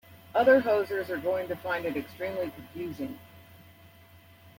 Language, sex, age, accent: English, female, 40-49, United States English